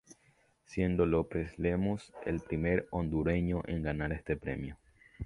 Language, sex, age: Spanish, male, under 19